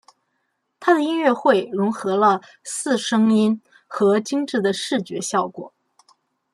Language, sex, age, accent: Chinese, female, 19-29, 出生地：河北省